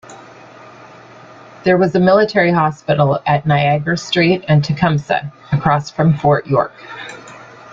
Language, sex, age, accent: English, female, 50-59, United States English